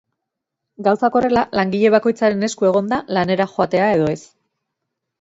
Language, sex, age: Basque, female, 30-39